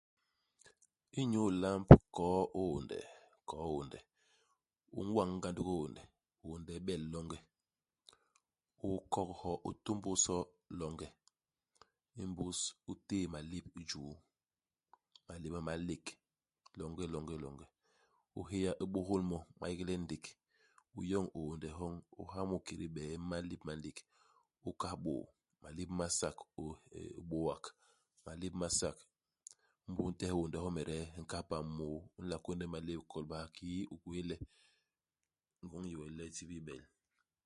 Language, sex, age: Basaa, male, 50-59